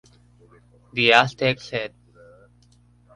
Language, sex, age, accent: Spanish, male, 19-29, Andino-Pacífico: Colombia, Perú, Ecuador, oeste de Bolivia y Venezuela andina